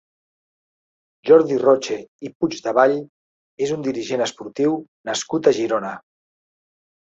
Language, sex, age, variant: Catalan, male, 60-69, Central